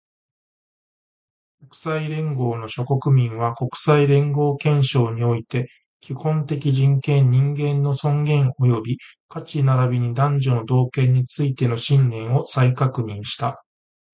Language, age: Japanese, 40-49